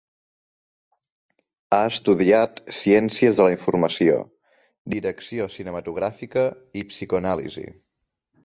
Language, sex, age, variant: Catalan, male, 19-29, Central